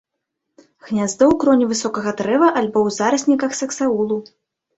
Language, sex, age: Belarusian, female, 19-29